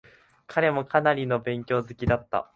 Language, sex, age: Japanese, male, 19-29